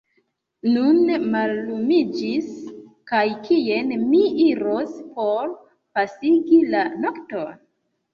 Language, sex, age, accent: Esperanto, female, 19-29, Internacia